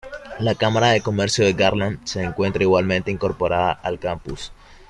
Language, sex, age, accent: Spanish, male, 19-29, México